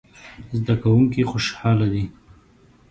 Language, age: Pashto, 30-39